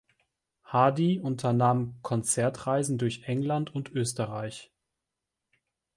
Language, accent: German, Deutschland Deutsch